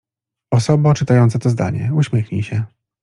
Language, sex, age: Polish, male, 40-49